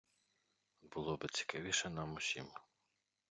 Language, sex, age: Ukrainian, male, 30-39